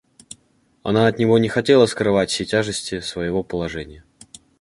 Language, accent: Russian, Русский